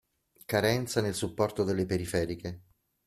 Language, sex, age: Italian, male, 50-59